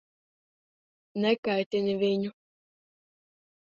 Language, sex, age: Latvian, female, 40-49